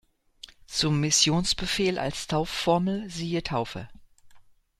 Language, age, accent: German, 60-69, Deutschland Deutsch